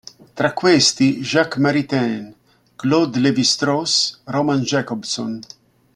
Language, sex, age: Italian, male, 60-69